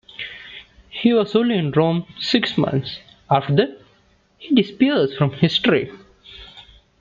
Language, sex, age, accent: English, male, 19-29, India and South Asia (India, Pakistan, Sri Lanka)